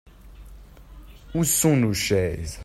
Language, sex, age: French, male, under 19